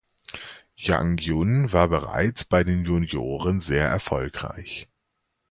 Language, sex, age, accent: German, male, 30-39, Deutschland Deutsch